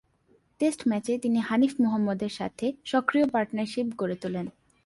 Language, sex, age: Bengali, female, 19-29